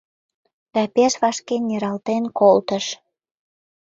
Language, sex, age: Mari, female, 19-29